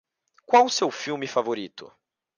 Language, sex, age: Portuguese, male, 19-29